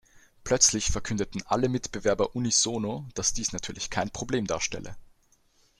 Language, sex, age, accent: German, male, 19-29, Österreichisches Deutsch